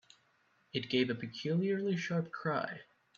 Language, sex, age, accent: English, male, 19-29, United States English